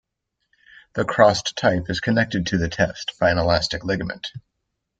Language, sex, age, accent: English, male, 40-49, United States English